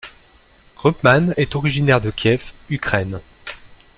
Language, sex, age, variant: French, male, 40-49, Français de métropole